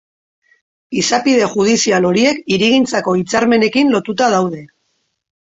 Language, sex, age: Basque, female, 40-49